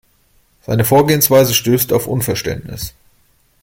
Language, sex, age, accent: German, male, 30-39, Deutschland Deutsch